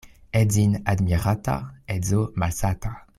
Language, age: Esperanto, 19-29